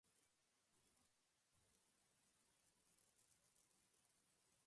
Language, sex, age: English, female, 19-29